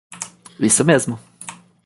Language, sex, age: Portuguese, male, 19-29